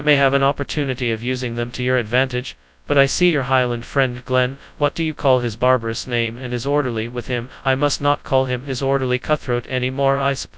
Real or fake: fake